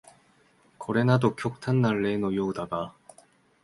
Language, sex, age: Japanese, male, 19-29